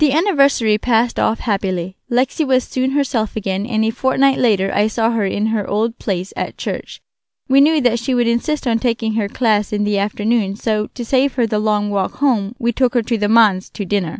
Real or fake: real